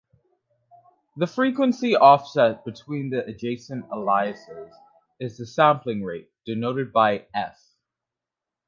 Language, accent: English, West Indies and Bermuda (Bahamas, Bermuda, Jamaica, Trinidad)